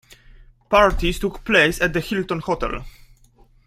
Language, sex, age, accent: English, male, 19-29, United States English